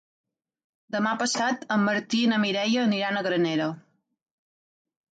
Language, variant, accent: Catalan, Septentrional, central; septentrional